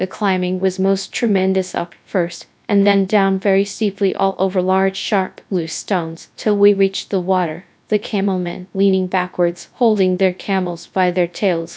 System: TTS, GradTTS